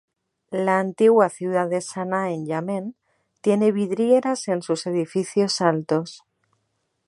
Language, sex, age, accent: Spanish, female, 30-39, España: Norte peninsular (Asturias, Castilla y León, Cantabria, País Vasco, Navarra, Aragón, La Rioja, Guadalajara, Cuenca)